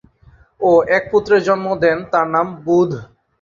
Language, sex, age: Bengali, male, 30-39